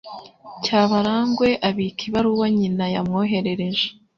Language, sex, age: Kinyarwanda, female, 19-29